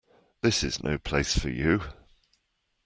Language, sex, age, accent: English, male, 60-69, England English